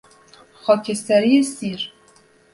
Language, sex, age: Persian, female, 19-29